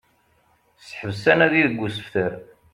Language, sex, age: Kabyle, male, 40-49